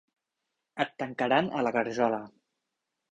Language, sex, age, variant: Catalan, male, 19-29, Central